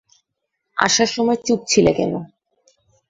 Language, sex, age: Bengali, female, 19-29